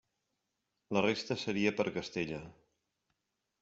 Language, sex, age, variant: Catalan, male, 50-59, Central